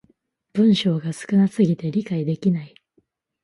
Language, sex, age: Japanese, female, 19-29